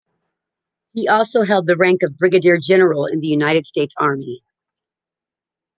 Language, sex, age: English, female, 40-49